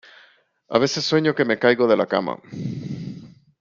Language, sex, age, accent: Spanish, male, 30-39, América central